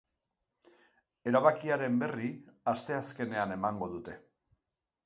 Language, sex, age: Basque, male, 60-69